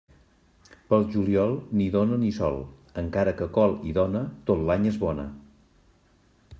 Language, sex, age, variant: Catalan, male, 50-59, Central